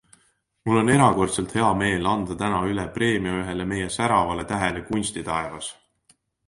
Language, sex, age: Estonian, male, 19-29